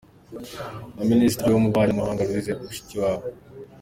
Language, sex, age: Kinyarwanda, male, under 19